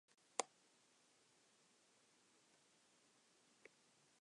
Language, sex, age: English, male, under 19